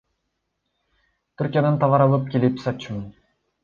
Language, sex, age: Kyrgyz, male, under 19